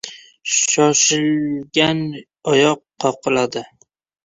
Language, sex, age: Uzbek, male, 19-29